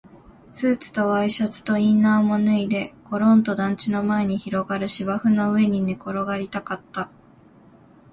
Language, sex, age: Japanese, female, 19-29